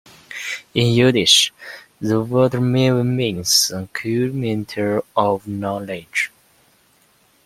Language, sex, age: English, male, 19-29